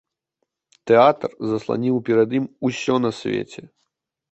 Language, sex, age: Belarusian, male, 19-29